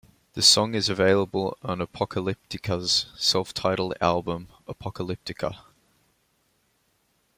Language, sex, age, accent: English, male, 19-29, Australian English